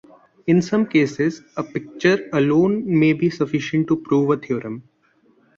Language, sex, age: English, male, 19-29